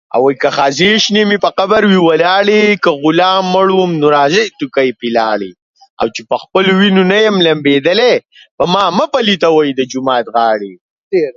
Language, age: English, 30-39